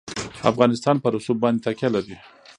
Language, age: Pashto, 40-49